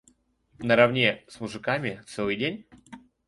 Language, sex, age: Russian, male, 19-29